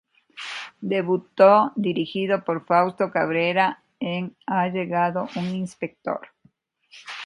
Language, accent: Spanish, Andino-Pacífico: Colombia, Perú, Ecuador, oeste de Bolivia y Venezuela andina